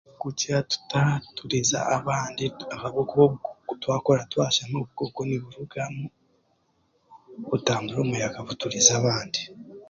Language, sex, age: Chiga, male, 30-39